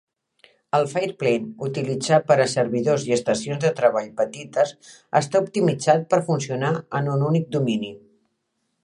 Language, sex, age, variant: Catalan, female, 60-69, Central